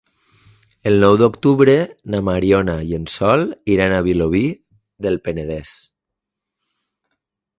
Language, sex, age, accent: Catalan, male, 40-49, valencià